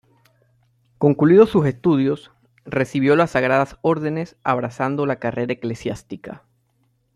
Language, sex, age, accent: Spanish, male, 30-39, América central